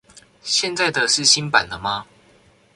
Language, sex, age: Chinese, male, under 19